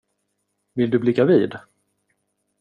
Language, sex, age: Swedish, male, 30-39